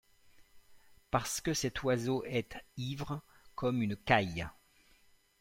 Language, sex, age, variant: French, male, 50-59, Français de métropole